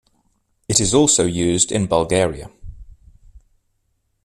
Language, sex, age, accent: English, male, 30-39, England English